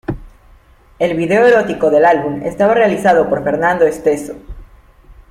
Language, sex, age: Spanish, male, under 19